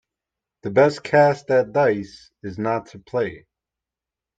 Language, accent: English, United States English